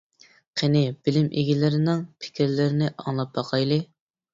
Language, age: Uyghur, 19-29